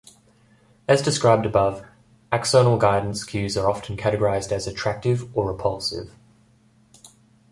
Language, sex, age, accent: English, male, 19-29, Australian English